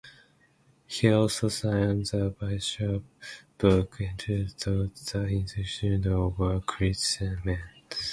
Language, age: English, under 19